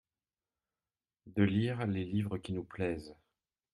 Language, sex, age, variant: French, male, 40-49, Français de métropole